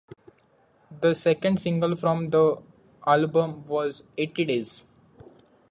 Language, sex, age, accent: English, male, 19-29, India and South Asia (India, Pakistan, Sri Lanka)